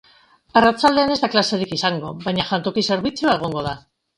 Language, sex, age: Basque, female, 50-59